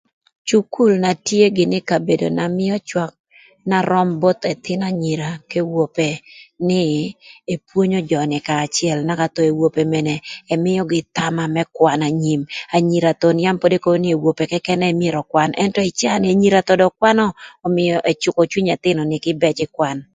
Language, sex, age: Thur, female, 50-59